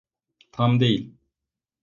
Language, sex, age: Turkish, male, 19-29